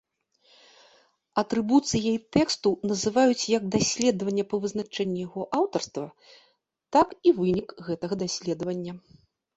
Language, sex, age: Belarusian, female, 40-49